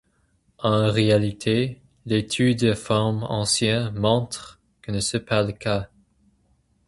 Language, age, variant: French, 19-29, Français de métropole